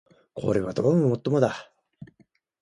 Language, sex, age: Japanese, male, under 19